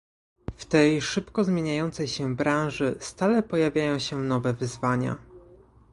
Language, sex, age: Polish, male, 19-29